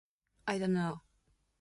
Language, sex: English, female